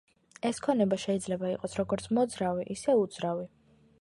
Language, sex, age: Georgian, female, 19-29